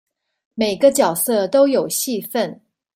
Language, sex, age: Chinese, female, 40-49